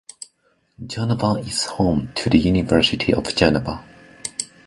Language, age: English, 19-29